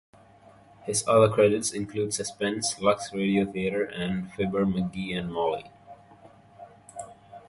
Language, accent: English, England English